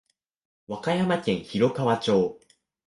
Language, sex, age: Japanese, male, 19-29